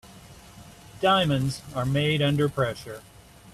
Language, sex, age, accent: English, male, 50-59, United States English